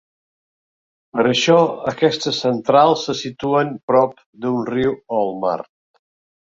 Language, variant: Catalan, Central